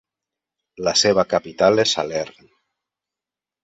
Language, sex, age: Catalan, male, 50-59